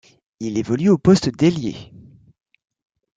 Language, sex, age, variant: French, male, 19-29, Français de métropole